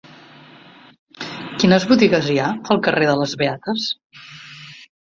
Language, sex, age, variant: Catalan, female, 40-49, Central